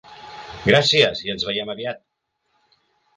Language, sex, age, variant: Catalan, male, 50-59, Central